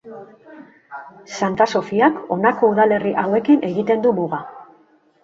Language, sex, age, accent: Basque, female, 40-49, Mendebalekoa (Araba, Bizkaia, Gipuzkoako mendebaleko herri batzuk)